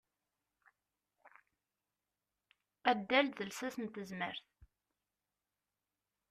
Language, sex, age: Kabyle, female, 19-29